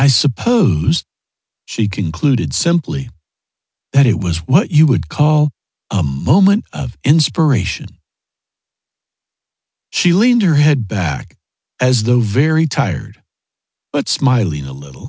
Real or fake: real